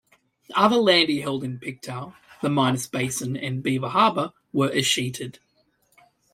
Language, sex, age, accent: English, male, 40-49, Australian English